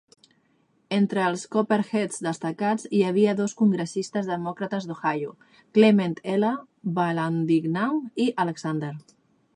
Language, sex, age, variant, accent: Catalan, female, 30-39, Central, central